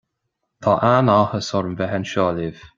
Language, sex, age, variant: Irish, male, 30-39, Gaeilge Chonnacht